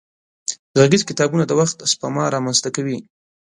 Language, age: Pashto, under 19